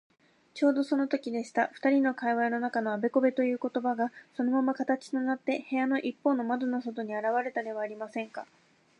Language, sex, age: Japanese, female, 19-29